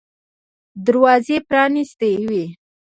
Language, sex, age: Pashto, female, 19-29